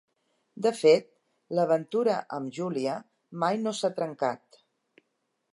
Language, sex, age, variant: Catalan, female, 60-69, Central